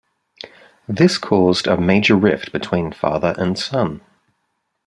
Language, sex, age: English, male, 30-39